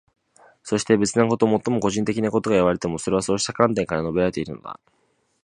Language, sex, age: Japanese, male, 19-29